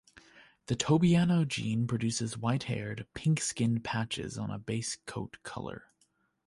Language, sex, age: English, male, 19-29